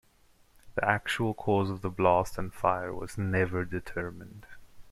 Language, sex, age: English, male, 19-29